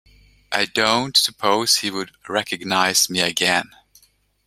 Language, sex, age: English, male, 40-49